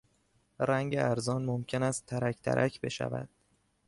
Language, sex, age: Persian, male, 19-29